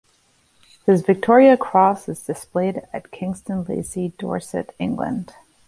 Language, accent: English, United States English